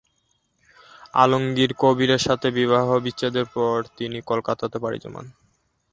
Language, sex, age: Bengali, male, 19-29